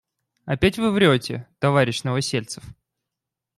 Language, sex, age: Russian, male, 19-29